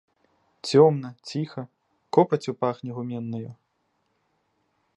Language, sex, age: Belarusian, male, 19-29